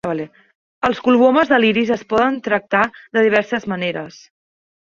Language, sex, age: Catalan, female, under 19